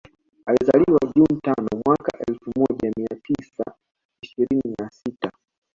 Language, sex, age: Swahili, male, 19-29